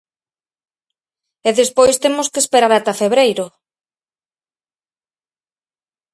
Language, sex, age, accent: Galician, female, 40-49, Atlántico (seseo e gheada)